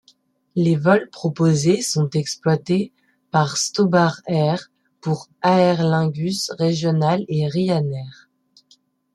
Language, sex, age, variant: French, female, 19-29, Français de métropole